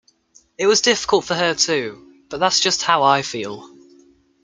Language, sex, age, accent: English, male, under 19, England English